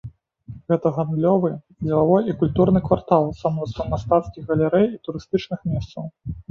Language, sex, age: Belarusian, male, 30-39